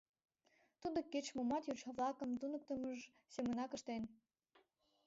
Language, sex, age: Mari, female, under 19